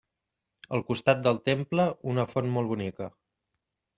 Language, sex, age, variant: Catalan, male, 30-39, Central